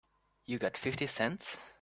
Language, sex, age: English, male, 30-39